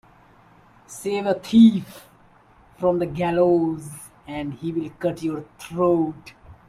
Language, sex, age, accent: English, male, under 19, India and South Asia (India, Pakistan, Sri Lanka)